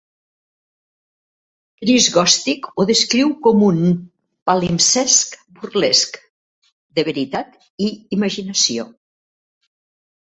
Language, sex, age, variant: Catalan, female, 60-69, Central